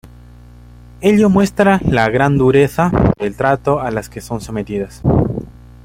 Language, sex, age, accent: Spanish, male, 19-29, Andino-Pacífico: Colombia, Perú, Ecuador, oeste de Bolivia y Venezuela andina